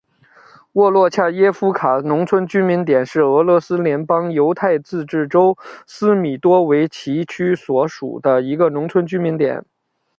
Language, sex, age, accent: Chinese, male, 30-39, 出生地：北京市